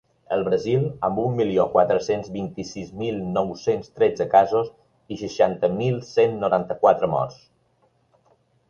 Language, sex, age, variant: Catalan, male, 50-59, Balear